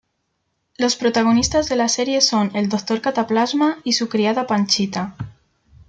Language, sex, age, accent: Spanish, female, 19-29, España: Centro-Sur peninsular (Madrid, Toledo, Castilla-La Mancha)